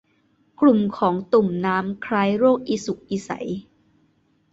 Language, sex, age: Thai, female, 19-29